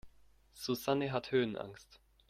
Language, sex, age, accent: German, male, under 19, Deutschland Deutsch